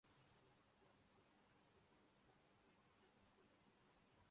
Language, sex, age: Urdu, female, 19-29